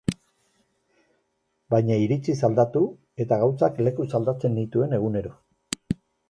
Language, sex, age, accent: Basque, male, 50-59, Erdialdekoa edo Nafarra (Gipuzkoa, Nafarroa)